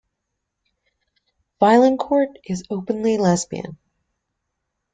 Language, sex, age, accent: English, female, 19-29, United States English